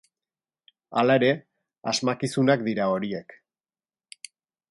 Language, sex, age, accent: Basque, male, 50-59, Erdialdekoa edo Nafarra (Gipuzkoa, Nafarroa)